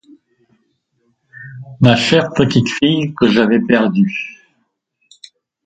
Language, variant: French, Français de métropole